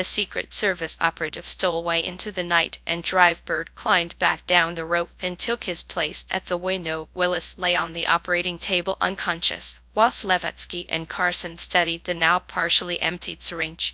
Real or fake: fake